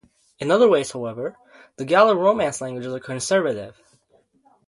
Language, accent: English, United States English